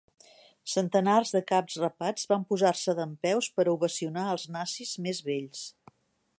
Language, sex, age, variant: Catalan, female, 60-69, Central